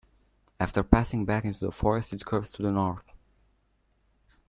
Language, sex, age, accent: English, male, 19-29, United States English